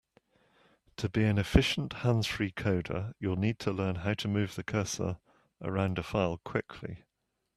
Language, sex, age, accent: English, male, 50-59, England English